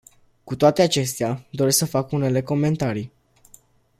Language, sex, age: Romanian, male, under 19